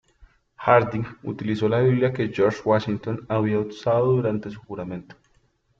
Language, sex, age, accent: Spanish, male, 19-29, Andino-Pacífico: Colombia, Perú, Ecuador, oeste de Bolivia y Venezuela andina